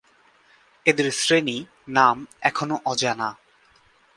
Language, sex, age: Bengali, male, 19-29